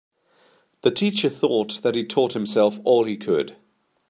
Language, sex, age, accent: English, male, 30-39, England English